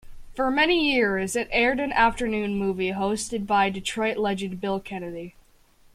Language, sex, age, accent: English, female, under 19, Canadian English